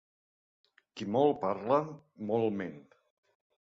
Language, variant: Catalan, Central